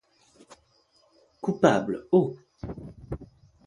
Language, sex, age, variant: French, male, 40-49, Français de métropole